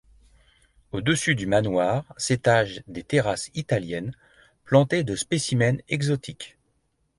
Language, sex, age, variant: French, male, 50-59, Français de métropole